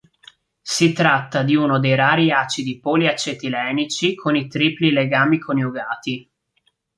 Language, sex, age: Italian, male, 19-29